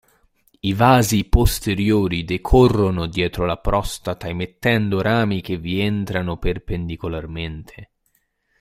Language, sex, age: Italian, male, 19-29